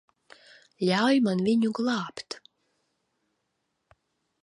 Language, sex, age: Latvian, female, 40-49